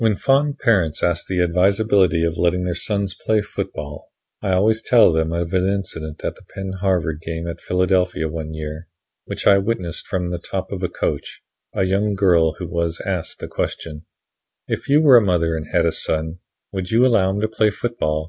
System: none